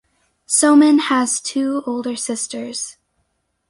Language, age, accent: English, under 19, United States English